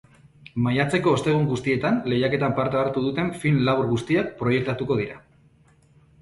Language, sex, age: Basque, male, 40-49